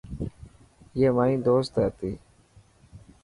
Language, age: Dhatki, 30-39